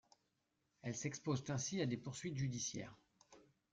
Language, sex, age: French, male, 40-49